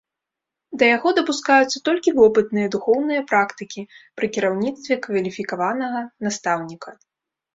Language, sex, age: Belarusian, female, 19-29